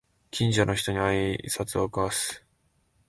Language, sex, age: Japanese, male, 19-29